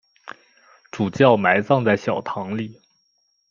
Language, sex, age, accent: Chinese, male, 19-29, 出生地：浙江省